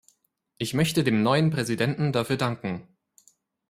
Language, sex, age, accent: German, male, 19-29, Deutschland Deutsch